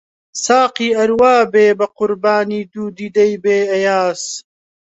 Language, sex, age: Central Kurdish, male, 19-29